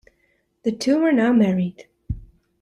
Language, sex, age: English, male, 19-29